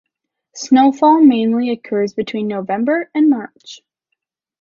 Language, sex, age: English, female, 19-29